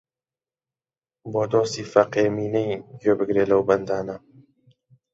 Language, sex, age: Central Kurdish, male, under 19